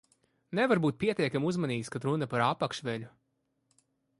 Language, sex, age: Latvian, male, 30-39